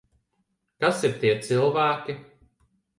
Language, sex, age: Latvian, male, 30-39